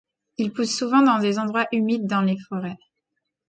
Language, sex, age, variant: French, female, 30-39, Français de métropole